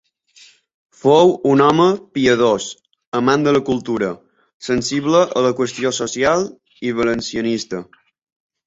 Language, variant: Catalan, Balear